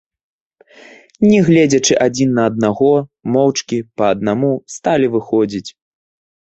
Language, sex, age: Belarusian, male, 19-29